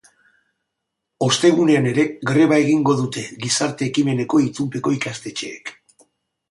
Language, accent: Basque, Mendebalekoa (Araba, Bizkaia, Gipuzkoako mendebaleko herri batzuk)